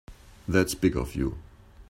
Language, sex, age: English, male, 50-59